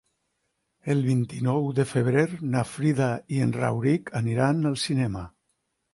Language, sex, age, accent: Catalan, male, 60-69, valencià